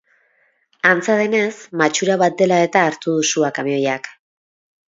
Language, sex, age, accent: Basque, female, 30-39, Mendebalekoa (Araba, Bizkaia, Gipuzkoako mendebaleko herri batzuk)